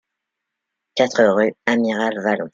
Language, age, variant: French, 19-29, Français de métropole